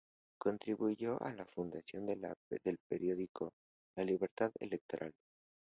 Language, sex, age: Spanish, male, 19-29